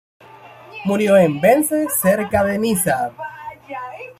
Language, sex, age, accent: Spanish, male, 30-39, América central